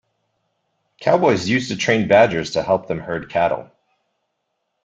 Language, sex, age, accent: English, male, 30-39, United States English